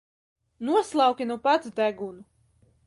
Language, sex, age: Latvian, female, 19-29